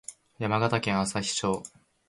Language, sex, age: Japanese, male, 19-29